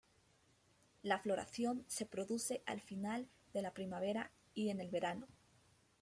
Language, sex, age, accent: Spanish, female, 19-29, Andino-Pacífico: Colombia, Perú, Ecuador, oeste de Bolivia y Venezuela andina